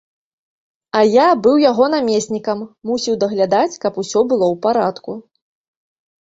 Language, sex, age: Belarusian, female, 30-39